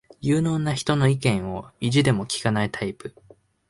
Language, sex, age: Japanese, male, 19-29